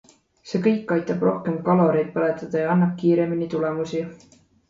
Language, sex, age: Estonian, female, 19-29